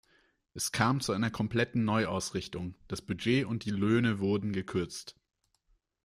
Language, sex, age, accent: German, male, 19-29, Deutschland Deutsch